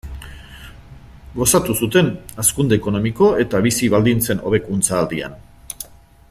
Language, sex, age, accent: Basque, male, 50-59, Mendebalekoa (Araba, Bizkaia, Gipuzkoako mendebaleko herri batzuk)